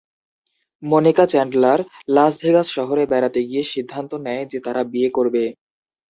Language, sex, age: Bengali, male, 19-29